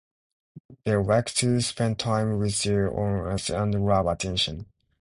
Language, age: English, 19-29